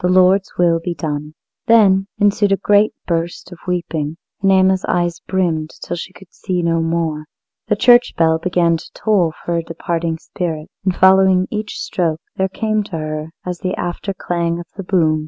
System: none